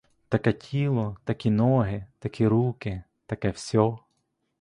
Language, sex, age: Ukrainian, male, 19-29